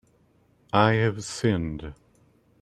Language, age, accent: English, 40-49, United States English